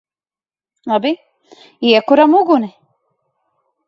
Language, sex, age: Latvian, female, 30-39